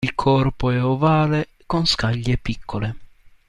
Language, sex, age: Italian, male, 19-29